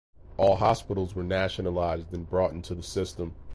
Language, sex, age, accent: English, male, 40-49, United States English